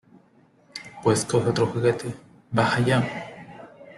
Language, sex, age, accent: Spanish, male, 19-29, Andino-Pacífico: Colombia, Perú, Ecuador, oeste de Bolivia y Venezuela andina